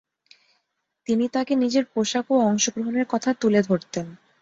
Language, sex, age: Bengali, female, 19-29